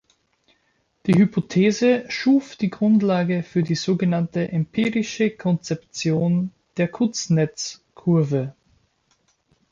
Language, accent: German, Österreichisches Deutsch